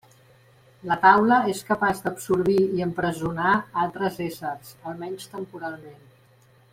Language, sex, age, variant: Catalan, female, 50-59, Central